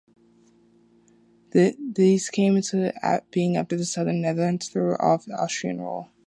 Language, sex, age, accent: English, female, 19-29, United States English